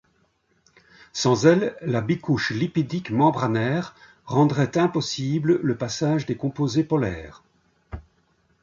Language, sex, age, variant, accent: French, male, 60-69, Français d'Europe, Français de Belgique